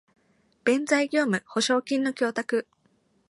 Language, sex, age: Japanese, female, 19-29